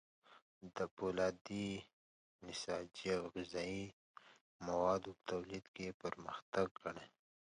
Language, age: Pashto, 19-29